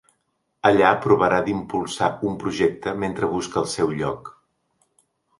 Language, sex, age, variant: Catalan, male, 50-59, Central